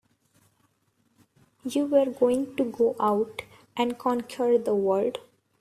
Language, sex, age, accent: English, female, 19-29, India and South Asia (India, Pakistan, Sri Lanka)